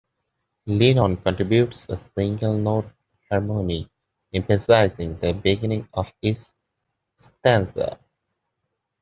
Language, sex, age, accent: English, male, 19-29, United States English